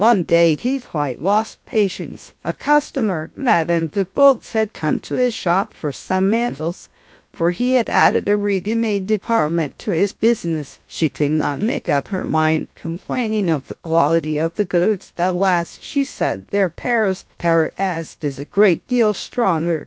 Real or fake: fake